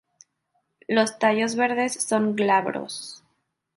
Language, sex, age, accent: Spanish, female, 19-29, México